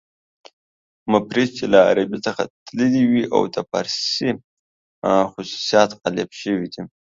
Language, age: Pashto, under 19